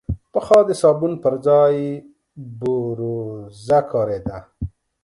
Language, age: Pashto, 40-49